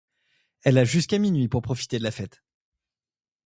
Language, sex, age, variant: French, male, 19-29, Français de métropole